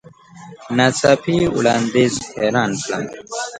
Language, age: Pashto, 19-29